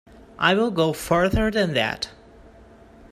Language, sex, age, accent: English, male, 19-29, United States English